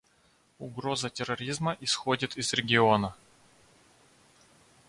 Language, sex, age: Russian, male, 30-39